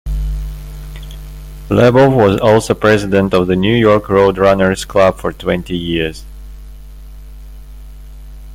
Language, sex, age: English, male, 30-39